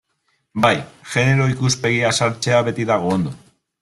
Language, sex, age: Basque, male, 30-39